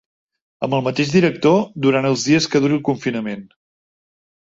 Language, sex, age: Catalan, male, 40-49